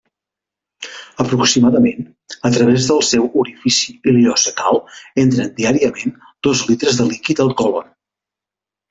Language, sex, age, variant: Catalan, male, 50-59, Central